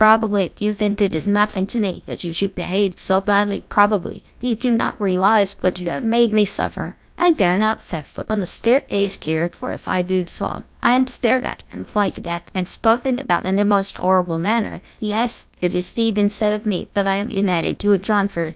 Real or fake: fake